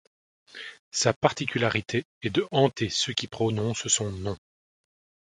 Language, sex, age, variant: French, male, 40-49, Français de métropole